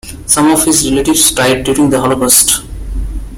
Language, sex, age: English, male, 19-29